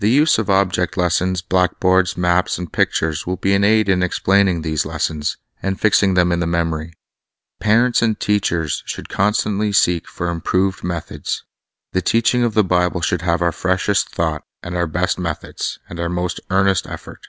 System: none